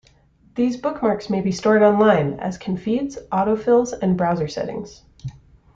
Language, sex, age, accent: English, female, 19-29, United States English